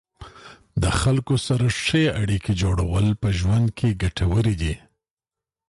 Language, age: Pashto, 50-59